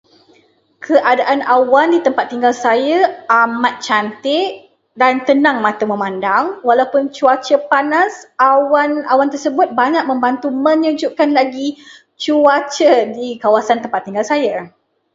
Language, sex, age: Malay, female, 30-39